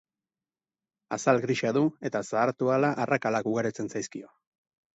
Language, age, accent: Basque, 40-49, Erdialdekoa edo Nafarra (Gipuzkoa, Nafarroa)